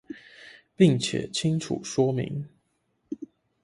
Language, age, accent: Chinese, 19-29, 出生地：臺中市